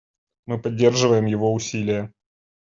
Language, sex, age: Russian, male, 30-39